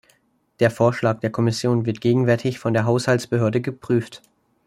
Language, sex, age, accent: German, male, under 19, Deutschland Deutsch